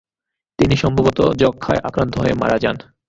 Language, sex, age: Bengali, male, 19-29